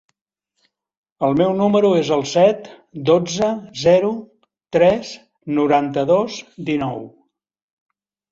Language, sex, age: Catalan, male, 70-79